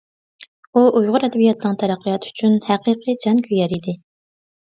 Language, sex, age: Uyghur, female, 30-39